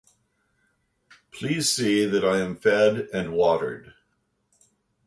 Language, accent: English, United States English